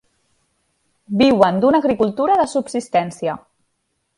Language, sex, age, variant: Catalan, female, 30-39, Central